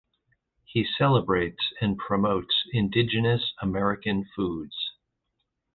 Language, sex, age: English, male, 50-59